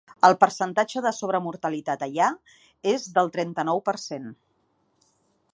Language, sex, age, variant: Catalan, female, 40-49, Central